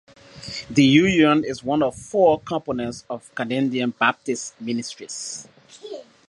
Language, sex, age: English, male, 30-39